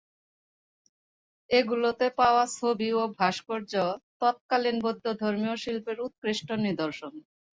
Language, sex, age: Bengali, male, 19-29